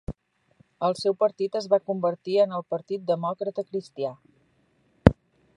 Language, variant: Catalan, Central